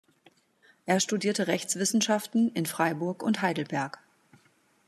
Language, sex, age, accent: German, female, 40-49, Deutschland Deutsch